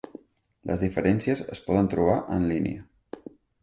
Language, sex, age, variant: Catalan, male, 40-49, Central